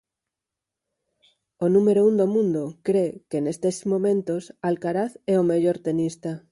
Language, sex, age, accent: Galician, female, 40-49, Normativo (estándar)